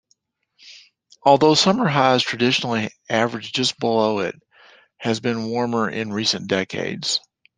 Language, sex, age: English, male, 60-69